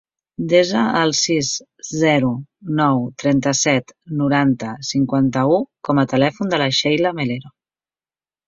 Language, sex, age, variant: Catalan, female, 40-49, Central